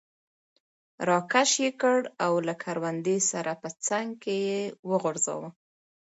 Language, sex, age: Pashto, female, 30-39